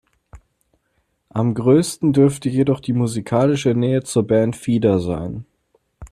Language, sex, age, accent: German, male, 19-29, Deutschland Deutsch